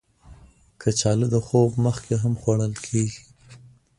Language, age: Pashto, 19-29